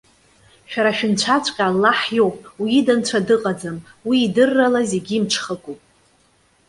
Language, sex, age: Abkhazian, female, 30-39